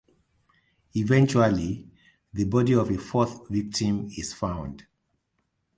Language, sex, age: English, male, 40-49